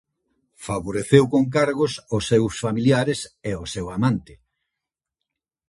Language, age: Galician, 60-69